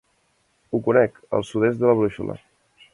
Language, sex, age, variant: Catalan, male, 19-29, Central